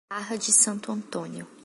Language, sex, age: Portuguese, female, 19-29